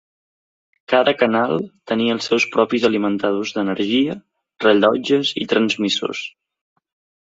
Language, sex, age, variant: Catalan, male, 19-29, Central